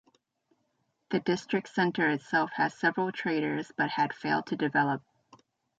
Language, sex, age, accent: English, female, 30-39, United States English